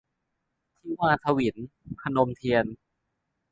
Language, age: Thai, 19-29